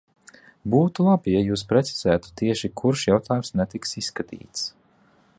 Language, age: Latvian, 19-29